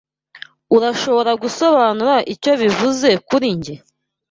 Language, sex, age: Kinyarwanda, female, 19-29